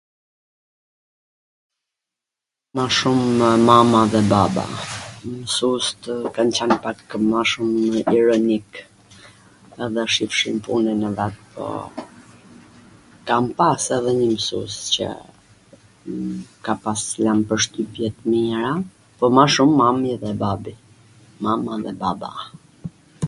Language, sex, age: Gheg Albanian, female, 40-49